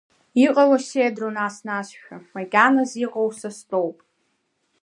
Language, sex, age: Abkhazian, female, under 19